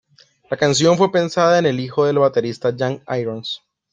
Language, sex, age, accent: Spanish, male, 19-29, Andino-Pacífico: Colombia, Perú, Ecuador, oeste de Bolivia y Venezuela andina